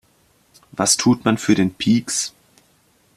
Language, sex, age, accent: German, male, under 19, Deutschland Deutsch